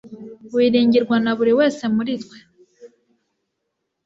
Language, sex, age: Kinyarwanda, female, 19-29